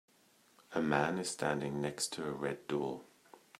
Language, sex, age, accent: English, male, 30-39, England English